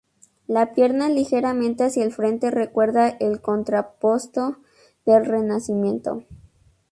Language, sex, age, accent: Spanish, female, 19-29, México